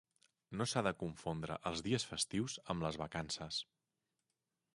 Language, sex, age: Catalan, male, 40-49